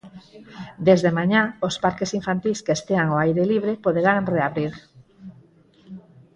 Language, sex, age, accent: Galician, female, 40-49, Normativo (estándar)